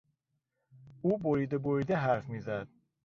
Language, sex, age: Persian, male, 30-39